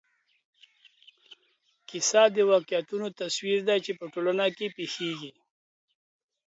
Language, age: Pashto, 50-59